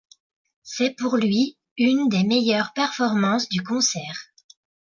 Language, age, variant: French, 30-39, Français de métropole